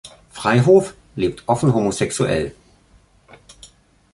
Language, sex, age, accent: German, male, 50-59, Deutschland Deutsch